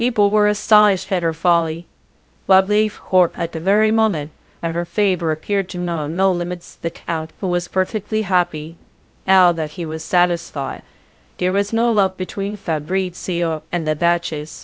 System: TTS, VITS